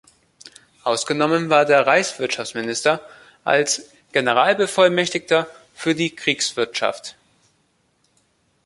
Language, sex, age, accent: German, male, 19-29, Deutschland Deutsch